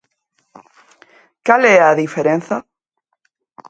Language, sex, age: Galician, female, 40-49